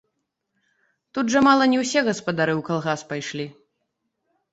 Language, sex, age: Belarusian, female, 30-39